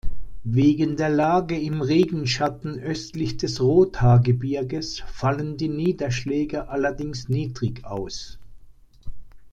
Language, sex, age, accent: German, male, 60-69, Deutschland Deutsch